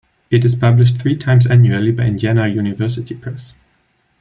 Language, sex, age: English, male, 19-29